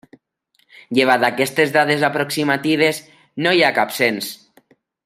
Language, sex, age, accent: Catalan, male, 30-39, valencià